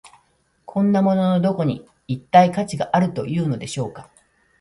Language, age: Japanese, 60-69